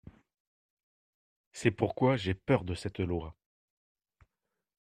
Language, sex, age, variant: French, male, 30-39, Français de métropole